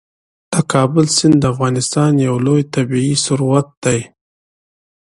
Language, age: Pashto, 30-39